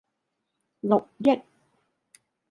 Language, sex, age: Cantonese, female, 40-49